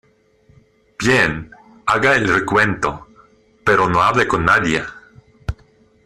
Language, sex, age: Spanish, male, 30-39